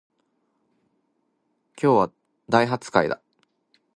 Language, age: Japanese, 19-29